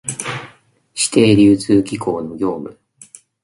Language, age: Japanese, 19-29